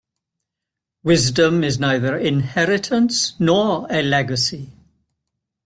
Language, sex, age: English, male, 80-89